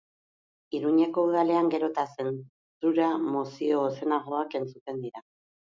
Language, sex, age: Basque, female, 40-49